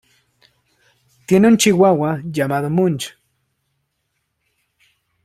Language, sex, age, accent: Spanish, male, 19-29, México